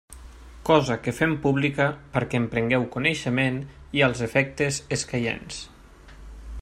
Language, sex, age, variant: Catalan, male, 19-29, Nord-Occidental